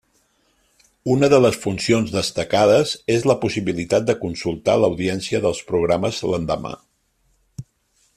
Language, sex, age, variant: Catalan, male, 50-59, Central